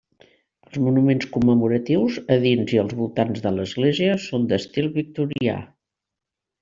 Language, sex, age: Catalan, female, 70-79